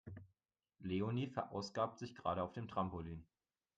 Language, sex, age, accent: German, male, 19-29, Deutschland Deutsch